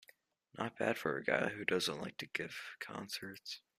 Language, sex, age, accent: English, male, under 19, United States English